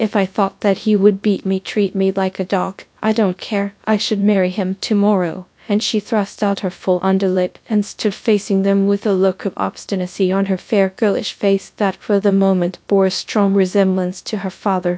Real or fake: fake